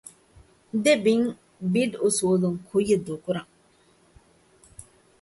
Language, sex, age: Divehi, female, 40-49